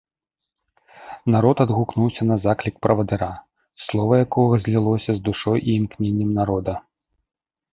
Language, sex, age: Belarusian, male, 30-39